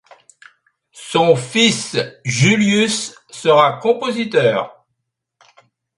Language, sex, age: French, male, 70-79